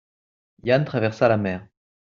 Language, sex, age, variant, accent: French, male, 30-39, Français d'Europe, Français de Belgique